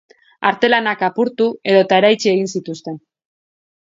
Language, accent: Basque, Mendebalekoa (Araba, Bizkaia, Gipuzkoako mendebaleko herri batzuk)